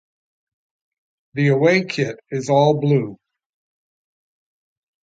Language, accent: English, United States English